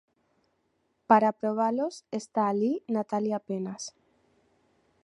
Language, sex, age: Galician, female, 19-29